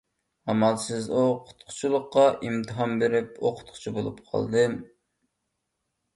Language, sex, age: Uyghur, male, 30-39